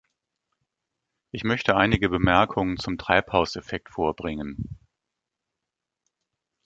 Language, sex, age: German, male, 50-59